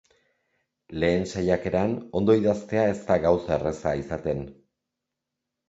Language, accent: Basque, Erdialdekoa edo Nafarra (Gipuzkoa, Nafarroa)